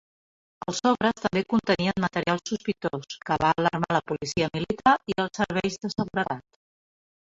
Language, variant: Catalan, Nord-Occidental